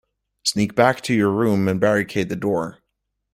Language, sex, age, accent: English, male, 19-29, United States English